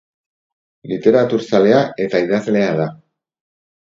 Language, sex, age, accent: Basque, male, 40-49, Erdialdekoa edo Nafarra (Gipuzkoa, Nafarroa)